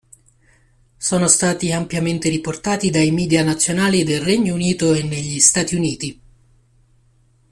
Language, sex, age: Italian, male, 30-39